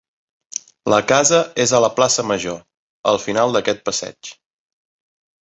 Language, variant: Catalan, Central